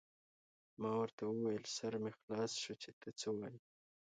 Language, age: Pashto, 19-29